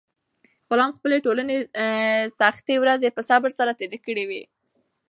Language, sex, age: Pashto, female, under 19